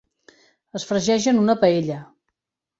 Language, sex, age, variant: Catalan, female, 30-39, Central